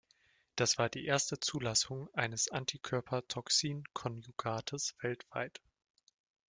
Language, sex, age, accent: German, male, 19-29, Deutschland Deutsch